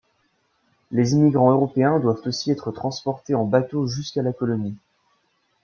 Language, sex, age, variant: French, male, 19-29, Français de métropole